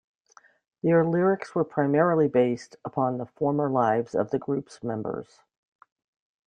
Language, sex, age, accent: English, female, 60-69, United States English